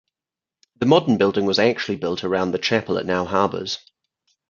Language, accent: English, England English; New Zealand English